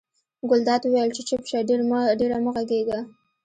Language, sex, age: Pashto, female, 19-29